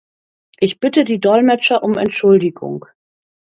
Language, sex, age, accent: German, female, 60-69, Deutschland Deutsch